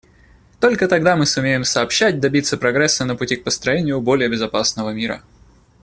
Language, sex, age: Russian, male, 19-29